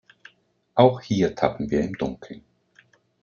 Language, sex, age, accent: German, male, 30-39, Österreichisches Deutsch